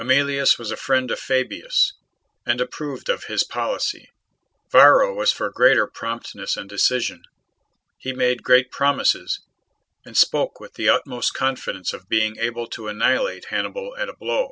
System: none